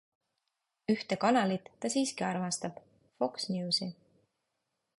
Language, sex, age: Estonian, female, 30-39